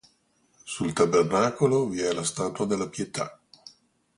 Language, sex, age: Italian, male, 60-69